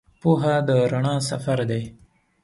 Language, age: Pashto, 19-29